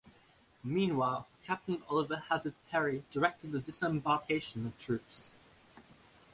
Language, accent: English, Australian English